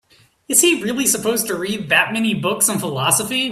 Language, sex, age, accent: English, male, 19-29, United States English